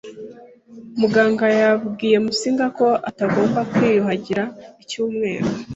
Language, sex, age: Kinyarwanda, female, 19-29